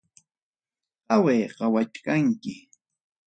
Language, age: Ayacucho Quechua, 60-69